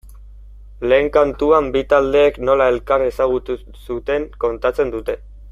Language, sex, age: Basque, male, 19-29